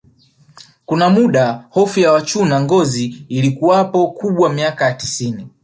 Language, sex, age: Swahili, male, 19-29